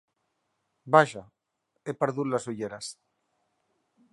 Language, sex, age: Catalan, male, 40-49